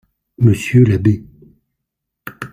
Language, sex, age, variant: French, male, 50-59, Français de métropole